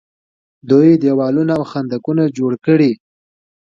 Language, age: Pashto, 19-29